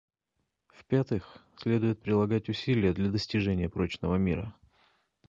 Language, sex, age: Russian, male, 40-49